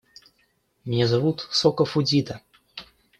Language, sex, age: Russian, male, under 19